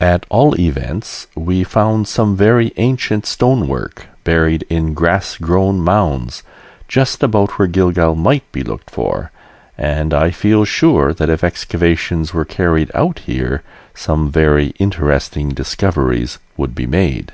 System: none